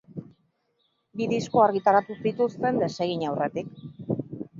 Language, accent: Basque, Mendebalekoa (Araba, Bizkaia, Gipuzkoako mendebaleko herri batzuk)